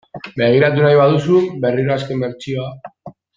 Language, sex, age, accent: Basque, male, under 19, Mendebalekoa (Araba, Bizkaia, Gipuzkoako mendebaleko herri batzuk)